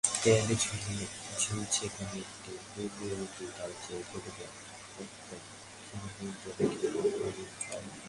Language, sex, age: Bengali, male, under 19